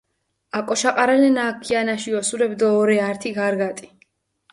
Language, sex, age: Mingrelian, female, 19-29